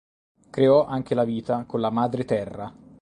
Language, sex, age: Italian, male, 30-39